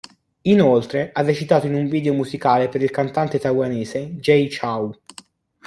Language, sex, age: Italian, male, under 19